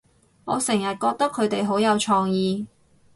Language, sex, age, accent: Cantonese, female, 30-39, 广州音